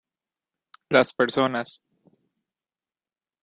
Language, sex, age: Spanish, male, 19-29